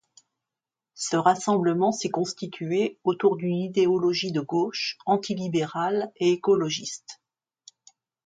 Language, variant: French, Français de métropole